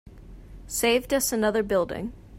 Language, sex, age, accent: English, female, 19-29, United States English